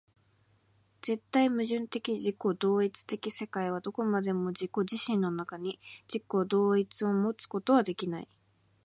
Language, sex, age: Japanese, female, 19-29